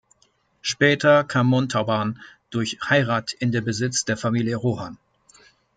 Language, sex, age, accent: German, male, 30-39, Deutschland Deutsch